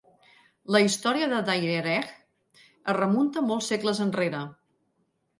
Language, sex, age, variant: Catalan, female, 40-49, Central